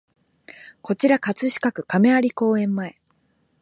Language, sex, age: Japanese, female, 19-29